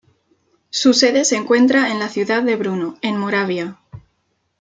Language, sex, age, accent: Spanish, female, 19-29, España: Centro-Sur peninsular (Madrid, Toledo, Castilla-La Mancha)